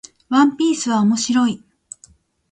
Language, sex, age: Japanese, female, 30-39